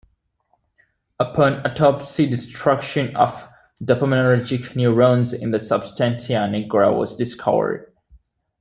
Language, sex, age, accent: English, male, 19-29, United States English